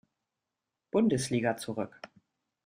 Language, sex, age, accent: German, female, 40-49, Deutschland Deutsch